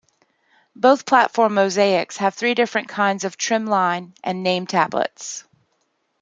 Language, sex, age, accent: English, female, 50-59, United States English